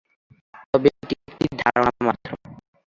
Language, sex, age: Bengali, male, 19-29